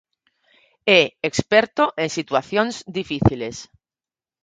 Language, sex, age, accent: Galician, female, 40-49, Normativo (estándar)